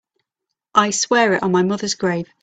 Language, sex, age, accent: English, female, 30-39, England English